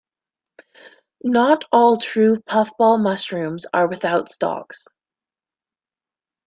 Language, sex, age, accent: English, female, under 19, United States English